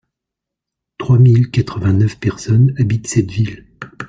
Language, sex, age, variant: French, male, 50-59, Français de métropole